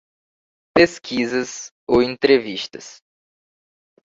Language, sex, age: Portuguese, male, 19-29